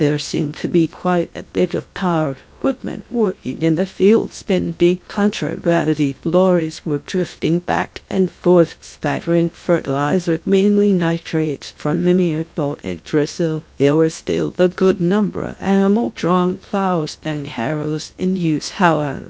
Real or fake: fake